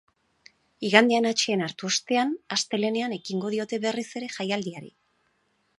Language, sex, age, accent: Basque, female, 50-59, Erdialdekoa edo Nafarra (Gipuzkoa, Nafarroa)